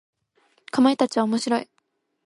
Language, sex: Japanese, female